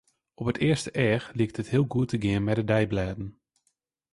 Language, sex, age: Western Frisian, male, 19-29